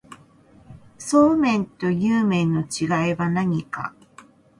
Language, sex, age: Japanese, female, 40-49